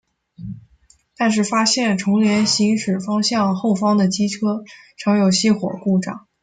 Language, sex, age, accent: Chinese, female, 19-29, 出生地：北京市